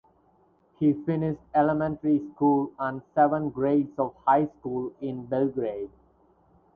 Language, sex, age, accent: English, male, 19-29, India and South Asia (India, Pakistan, Sri Lanka)